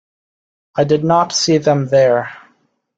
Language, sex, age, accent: English, male, 19-29, Canadian English